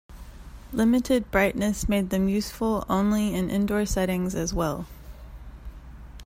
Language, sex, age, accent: English, female, 30-39, United States English